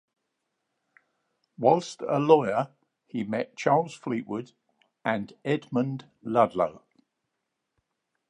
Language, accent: English, England English